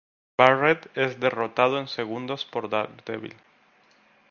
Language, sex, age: Spanish, male, 30-39